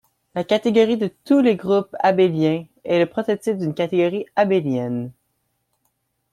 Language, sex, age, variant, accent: French, male, 19-29, Français d'Amérique du Nord, Français du Canada